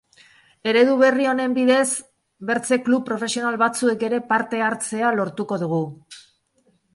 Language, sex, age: Basque, female, 50-59